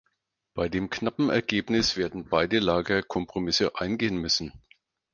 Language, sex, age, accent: German, male, 50-59, Deutschland Deutsch